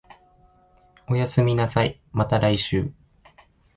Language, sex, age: Japanese, male, 19-29